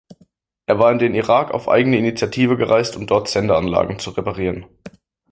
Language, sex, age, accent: German, male, 19-29, Deutschland Deutsch